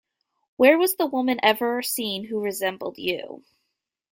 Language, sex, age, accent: English, female, 19-29, United States English